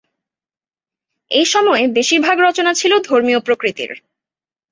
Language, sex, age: Bengali, female, 19-29